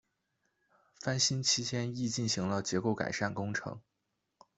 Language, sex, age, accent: Chinese, male, 19-29, 出生地：辽宁省